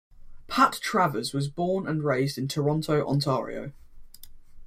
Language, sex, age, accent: English, male, under 19, England English